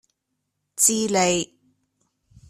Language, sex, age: Cantonese, female, 40-49